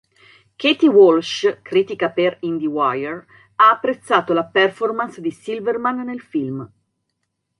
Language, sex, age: Italian, female, 40-49